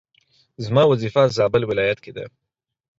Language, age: Pashto, 30-39